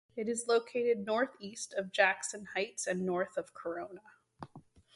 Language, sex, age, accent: English, female, 30-39, United States English